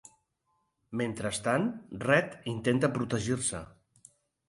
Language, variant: Catalan, Central